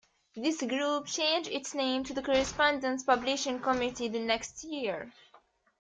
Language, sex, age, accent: English, female, 19-29, United States English